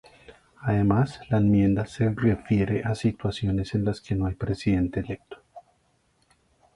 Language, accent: Spanish, Caribe: Cuba, Venezuela, Puerto Rico, República Dominicana, Panamá, Colombia caribeña, México caribeño, Costa del golfo de México